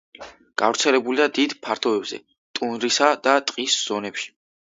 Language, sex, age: Georgian, male, 19-29